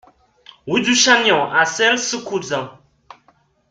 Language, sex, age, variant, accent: French, male, 19-29, Français d'Amérique du Nord, Français du Canada